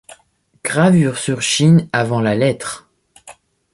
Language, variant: French, Français de métropole